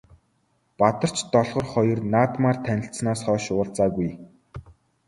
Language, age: Mongolian, 19-29